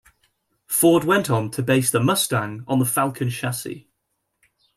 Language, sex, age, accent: English, male, 19-29, England English